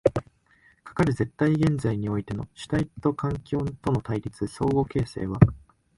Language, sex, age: Japanese, male, 19-29